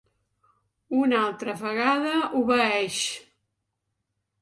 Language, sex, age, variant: Catalan, female, 60-69, Central